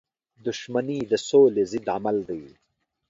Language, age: Pashto, 50-59